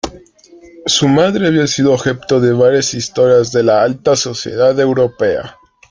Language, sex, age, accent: Spanish, male, 19-29, México